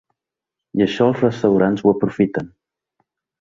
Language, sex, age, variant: Catalan, male, 19-29, Central